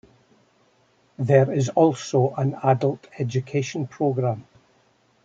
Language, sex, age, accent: English, male, 70-79, Scottish English